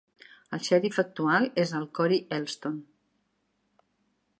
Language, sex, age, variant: Catalan, female, 60-69, Central